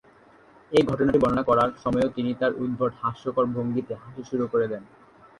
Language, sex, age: Bengali, male, under 19